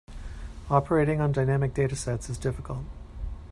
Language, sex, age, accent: English, male, 40-49, Canadian English